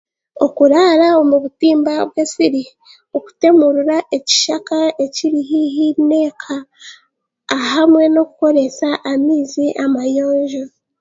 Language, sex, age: Chiga, female, 19-29